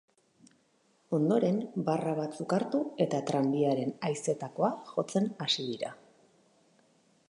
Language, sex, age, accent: Basque, female, 30-39, Mendebalekoa (Araba, Bizkaia, Gipuzkoako mendebaleko herri batzuk)